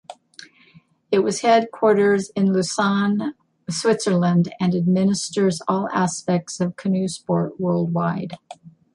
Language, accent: English, United States English